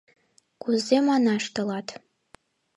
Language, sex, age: Mari, female, 19-29